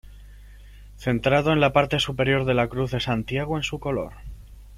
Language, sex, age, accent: Spanish, male, 19-29, España: Sur peninsular (Andalucia, Extremadura, Murcia)